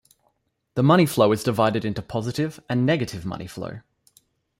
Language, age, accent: English, 19-29, Australian English